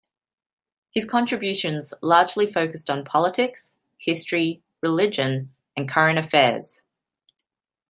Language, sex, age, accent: English, female, 30-39, Australian English